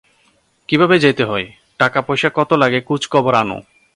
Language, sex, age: Bengali, male, 19-29